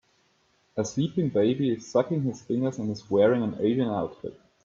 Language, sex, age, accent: English, male, 19-29, United States English